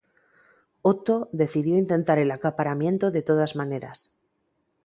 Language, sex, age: Spanish, female, 40-49